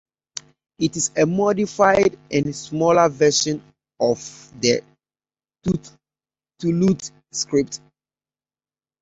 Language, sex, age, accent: English, male, 30-39, United States English